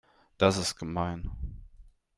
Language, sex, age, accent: German, male, 19-29, Deutschland Deutsch